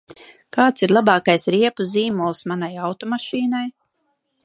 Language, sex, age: Latvian, female, 40-49